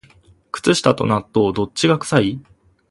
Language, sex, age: Japanese, male, under 19